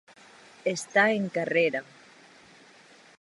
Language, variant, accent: Catalan, Nord-Occidental, nord-occidental